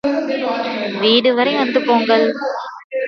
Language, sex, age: Tamil, female, 19-29